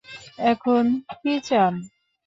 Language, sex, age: Bengali, female, 19-29